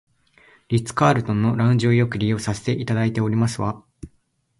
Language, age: Japanese, 19-29